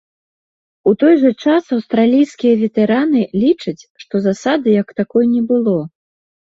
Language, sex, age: Belarusian, female, 19-29